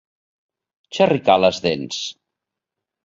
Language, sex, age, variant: Catalan, male, 40-49, Nord-Occidental